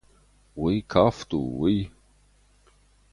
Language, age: Ossetic, 30-39